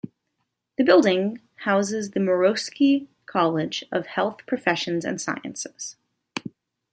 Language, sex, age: English, female, 19-29